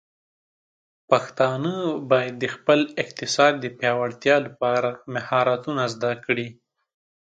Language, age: Pashto, 19-29